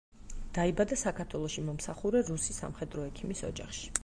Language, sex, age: Georgian, female, 40-49